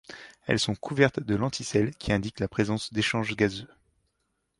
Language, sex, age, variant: French, male, 30-39, Français de métropole